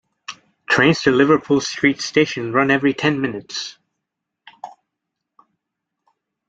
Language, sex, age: English, male, under 19